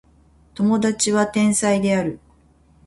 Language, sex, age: Japanese, female, 50-59